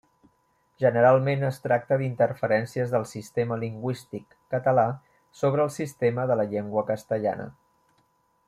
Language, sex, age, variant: Catalan, male, 40-49, Central